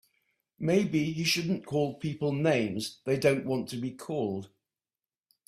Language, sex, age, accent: English, male, 60-69, England English